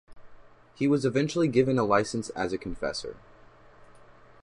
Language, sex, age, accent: English, male, under 19, United States English